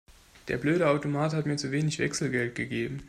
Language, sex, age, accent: German, male, 19-29, Deutschland Deutsch